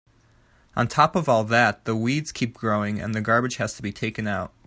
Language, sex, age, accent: English, male, 30-39, United States English